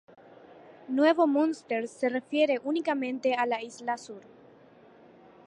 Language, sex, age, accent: Spanish, female, under 19, Rioplatense: Argentina, Uruguay, este de Bolivia, Paraguay